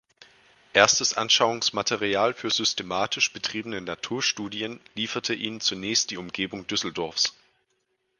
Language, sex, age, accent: German, male, 19-29, Deutschland Deutsch